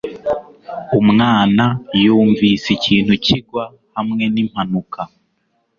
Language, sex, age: Kinyarwanda, male, 19-29